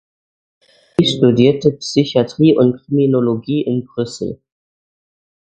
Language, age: German, 19-29